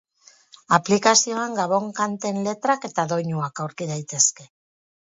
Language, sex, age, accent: Basque, female, 50-59, Mendebalekoa (Araba, Bizkaia, Gipuzkoako mendebaleko herri batzuk)